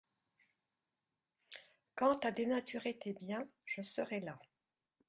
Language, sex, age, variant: French, female, 50-59, Français de métropole